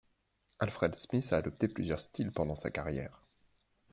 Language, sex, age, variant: French, male, 30-39, Français de métropole